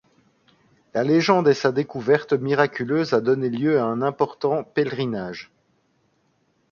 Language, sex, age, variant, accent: French, male, 30-39, Français d'Europe, Français de Belgique